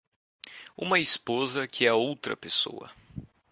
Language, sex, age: Portuguese, male, under 19